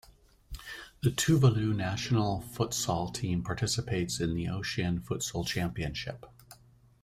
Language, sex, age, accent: English, male, 50-59, Canadian English